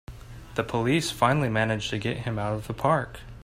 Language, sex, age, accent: English, male, 19-29, United States English